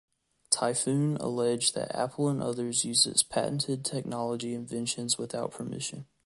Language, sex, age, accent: English, male, 19-29, United States English